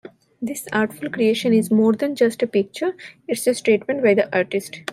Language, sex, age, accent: English, female, 19-29, India and South Asia (India, Pakistan, Sri Lanka)